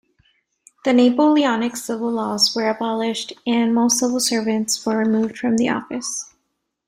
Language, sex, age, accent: English, female, 19-29, United States English